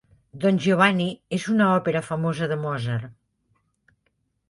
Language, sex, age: Catalan, female, 60-69